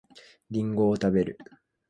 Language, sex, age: Japanese, male, 19-29